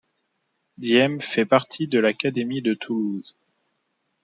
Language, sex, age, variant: French, male, under 19, Français de métropole